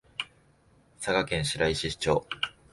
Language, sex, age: Japanese, male, 19-29